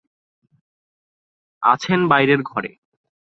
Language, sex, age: Bengali, male, 19-29